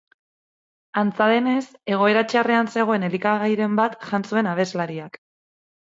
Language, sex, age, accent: Basque, female, 30-39, Mendebalekoa (Araba, Bizkaia, Gipuzkoako mendebaleko herri batzuk)